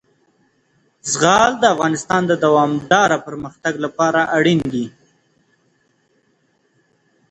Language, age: Pashto, 19-29